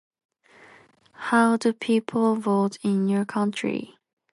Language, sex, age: English, female, under 19